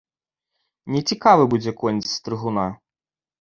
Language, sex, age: Belarusian, male, 30-39